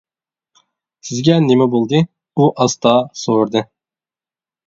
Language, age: Uyghur, 19-29